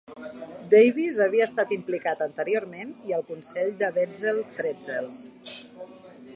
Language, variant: Catalan, Central